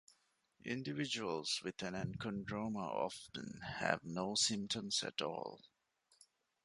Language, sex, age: English, male, 30-39